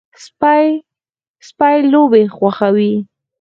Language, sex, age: Pashto, female, 19-29